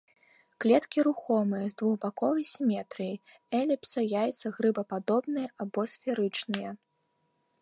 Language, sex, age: Belarusian, female, 19-29